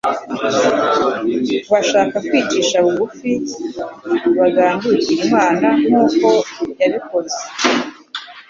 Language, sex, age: Kinyarwanda, female, 50-59